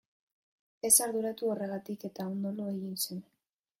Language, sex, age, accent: Basque, female, 19-29, Mendebalekoa (Araba, Bizkaia, Gipuzkoako mendebaleko herri batzuk)